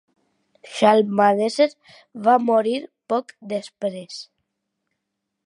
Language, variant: Catalan, Central